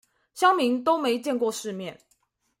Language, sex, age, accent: Chinese, female, 19-29, 出生地：臺中市